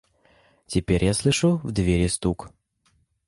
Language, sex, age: Russian, male, 19-29